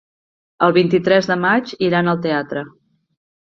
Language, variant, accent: Catalan, Central, central